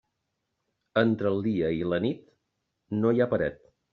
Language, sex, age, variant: Catalan, male, 40-49, Balear